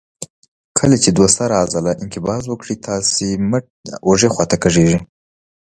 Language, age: Pashto, 19-29